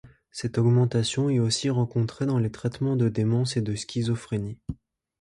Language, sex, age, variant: French, male, 19-29, Français de métropole